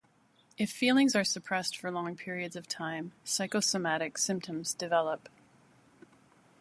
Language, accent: English, Canadian English